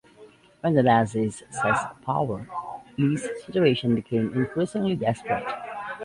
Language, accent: English, United States English